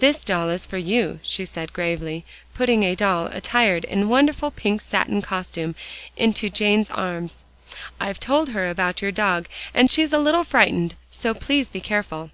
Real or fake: real